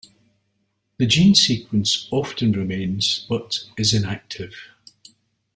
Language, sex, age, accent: English, male, 70-79, Scottish English